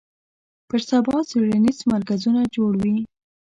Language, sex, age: Pashto, female, under 19